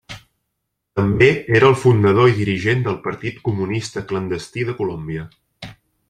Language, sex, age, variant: Catalan, male, 30-39, Central